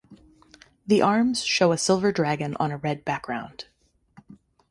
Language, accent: English, United States English